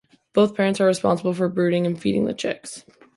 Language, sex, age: English, female, 19-29